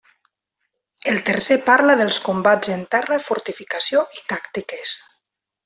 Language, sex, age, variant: Catalan, female, 30-39, Nord-Occidental